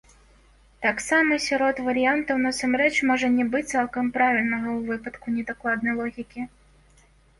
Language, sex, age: Belarusian, female, 19-29